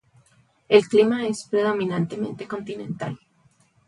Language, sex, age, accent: Spanish, female, 30-39, México